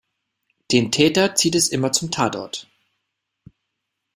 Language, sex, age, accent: German, male, 40-49, Deutschland Deutsch